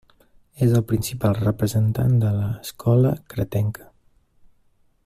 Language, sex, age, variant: Catalan, male, 19-29, Nord-Occidental